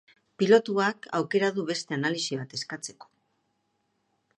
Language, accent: Basque, Erdialdekoa edo Nafarra (Gipuzkoa, Nafarroa)